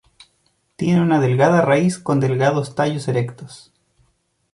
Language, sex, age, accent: Spanish, male, 30-39, Chileno: Chile, Cuyo